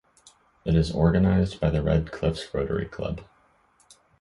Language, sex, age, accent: English, male, under 19, United States English